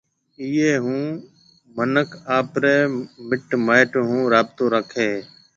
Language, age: Marwari (Pakistan), 40-49